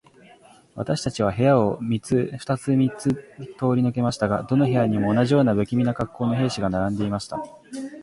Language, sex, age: Japanese, male, 19-29